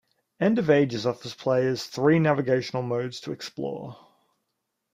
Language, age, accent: English, 19-29, Australian English